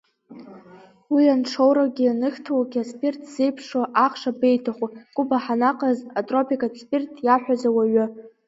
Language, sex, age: Abkhazian, female, under 19